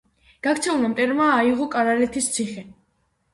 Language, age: Georgian, under 19